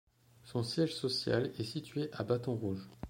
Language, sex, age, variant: French, male, under 19, Français de métropole